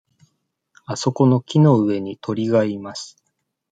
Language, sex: Japanese, male